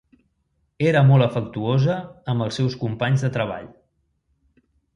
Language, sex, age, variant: Catalan, male, 40-49, Central